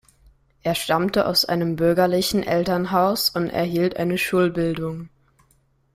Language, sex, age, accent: German, male, under 19, Deutschland Deutsch